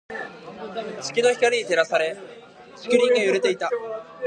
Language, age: Japanese, 19-29